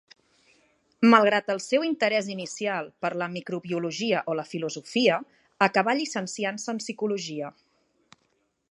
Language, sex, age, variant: Catalan, female, 30-39, Central